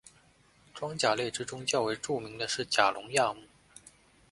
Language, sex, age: Chinese, male, 19-29